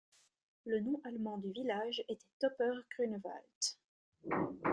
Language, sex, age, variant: French, female, 19-29, Français de métropole